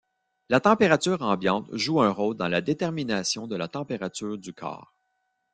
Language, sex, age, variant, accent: French, male, 40-49, Français d'Amérique du Nord, Français du Canada